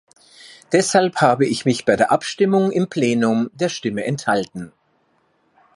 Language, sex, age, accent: German, male, 60-69, Österreichisches Deutsch